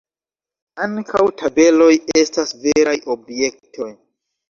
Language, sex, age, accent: Esperanto, male, 19-29, Internacia